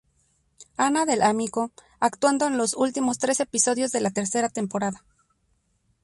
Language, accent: Spanish, México